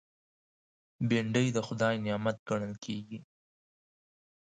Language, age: Pashto, 19-29